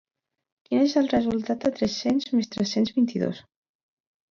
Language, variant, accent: Catalan, Central, central